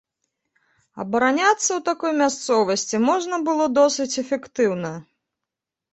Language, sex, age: Belarusian, female, 30-39